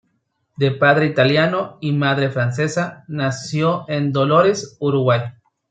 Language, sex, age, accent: Spanish, male, 30-39, México